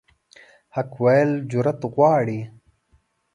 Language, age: Pashto, 19-29